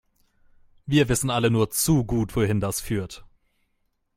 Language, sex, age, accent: German, male, 19-29, Deutschland Deutsch